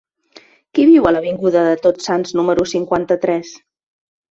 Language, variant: Catalan, Central